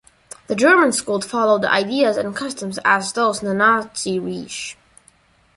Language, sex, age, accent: English, male, under 19, United States English